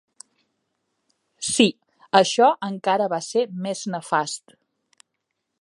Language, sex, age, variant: Catalan, female, 40-49, Central